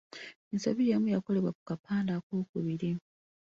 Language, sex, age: Ganda, female, 30-39